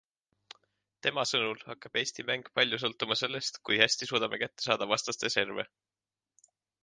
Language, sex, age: Estonian, male, 19-29